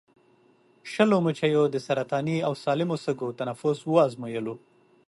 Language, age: Pashto, 30-39